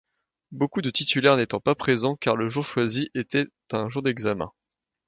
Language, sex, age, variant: French, male, 19-29, Français de métropole